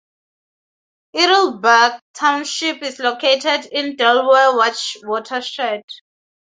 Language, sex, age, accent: English, female, 19-29, Southern African (South Africa, Zimbabwe, Namibia)